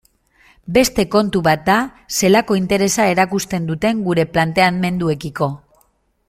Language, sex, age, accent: Basque, female, 19-29, Mendebalekoa (Araba, Bizkaia, Gipuzkoako mendebaleko herri batzuk)